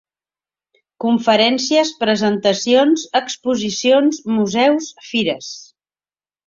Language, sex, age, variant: Catalan, female, 50-59, Central